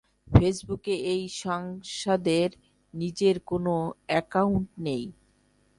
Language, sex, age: Bengali, male, 19-29